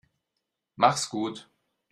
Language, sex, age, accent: German, male, 40-49, Deutschland Deutsch